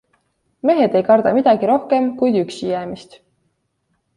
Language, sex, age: Estonian, female, 19-29